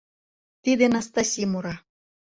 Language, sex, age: Mari, female, 30-39